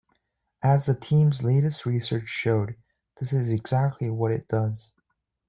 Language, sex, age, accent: English, male, 19-29, Canadian English